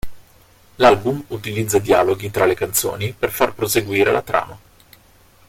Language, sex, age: Italian, male, 40-49